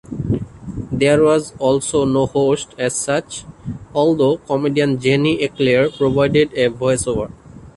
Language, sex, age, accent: English, male, 19-29, India and South Asia (India, Pakistan, Sri Lanka)